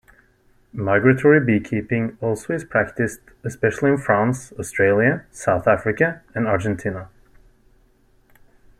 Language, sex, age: English, male, 19-29